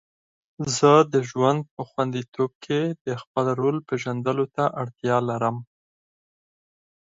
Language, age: Pashto, 30-39